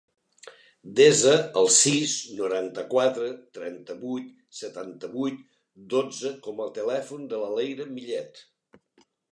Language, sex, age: Catalan, male, 60-69